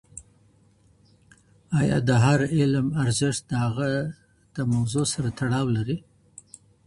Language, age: Pashto, 60-69